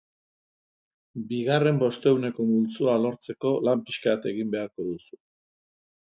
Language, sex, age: Basque, male, 60-69